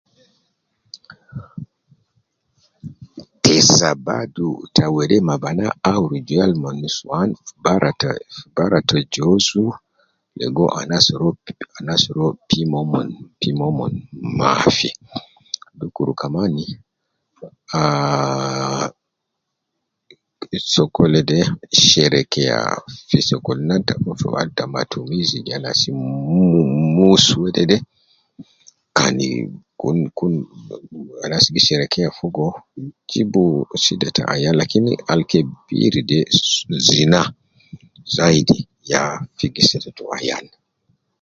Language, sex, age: Nubi, male, 50-59